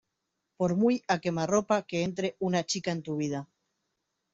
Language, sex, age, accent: Spanish, female, 40-49, Rioplatense: Argentina, Uruguay, este de Bolivia, Paraguay